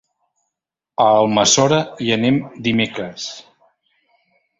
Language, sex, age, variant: Catalan, male, 50-59, Central